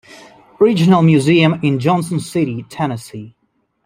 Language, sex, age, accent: English, male, 19-29, England English